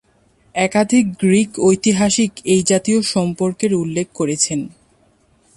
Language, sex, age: Bengali, female, 19-29